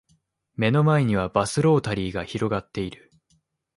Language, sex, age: Japanese, male, 19-29